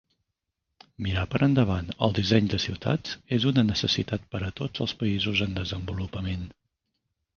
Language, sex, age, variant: Catalan, male, 40-49, Central